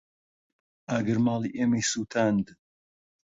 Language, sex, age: Central Kurdish, male, 19-29